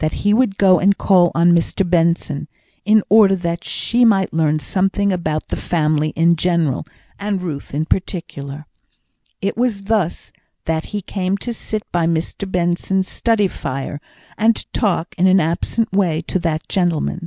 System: none